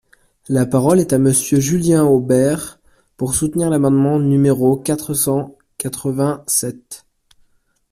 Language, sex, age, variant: French, male, 19-29, Français de métropole